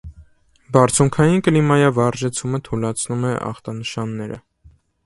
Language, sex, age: Armenian, male, 19-29